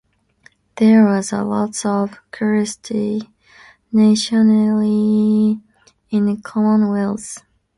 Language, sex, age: English, female, under 19